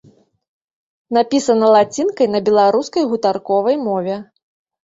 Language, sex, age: Belarusian, female, 30-39